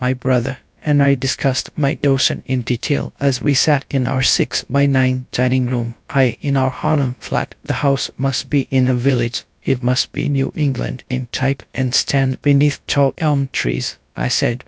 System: TTS, GradTTS